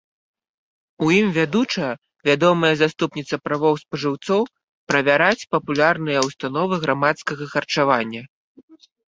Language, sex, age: Belarusian, male, 30-39